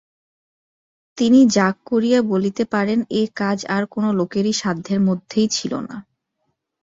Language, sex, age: Bengali, female, 19-29